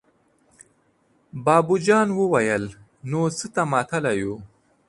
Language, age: Pashto, under 19